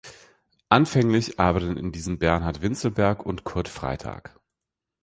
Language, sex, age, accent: German, male, 30-39, Deutschland Deutsch